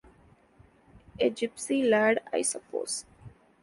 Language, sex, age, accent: English, female, 19-29, India and South Asia (India, Pakistan, Sri Lanka)